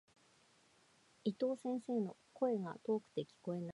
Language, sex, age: Japanese, female, 50-59